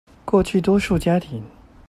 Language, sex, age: Chinese, male, 19-29